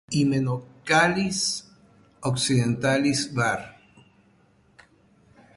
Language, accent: Spanish, Caribe: Cuba, Venezuela, Puerto Rico, República Dominicana, Panamá, Colombia caribeña, México caribeño, Costa del golfo de México